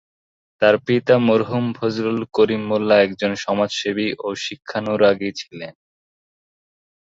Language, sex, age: Bengali, male, 19-29